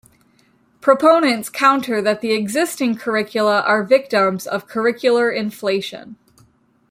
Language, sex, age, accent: English, female, 30-39, United States English